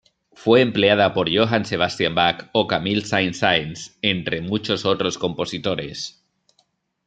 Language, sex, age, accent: Spanish, male, 30-39, España: Norte peninsular (Asturias, Castilla y León, Cantabria, País Vasco, Navarra, Aragón, La Rioja, Guadalajara, Cuenca)